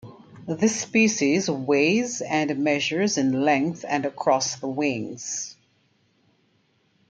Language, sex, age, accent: English, female, 60-69, West Indies and Bermuda (Bahamas, Bermuda, Jamaica, Trinidad)